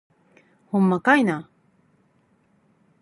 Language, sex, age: Japanese, female, 40-49